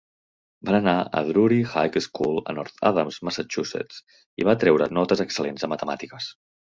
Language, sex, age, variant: Catalan, male, 30-39, Central